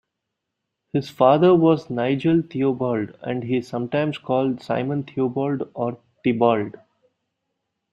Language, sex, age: English, male, 19-29